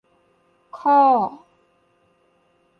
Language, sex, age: Thai, female, 19-29